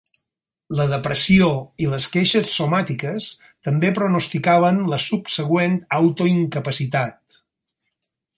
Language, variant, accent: Catalan, Balear, balear